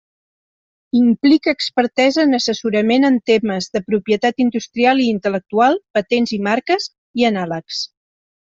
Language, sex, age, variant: Catalan, female, 60-69, Central